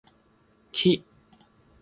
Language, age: Japanese, 30-39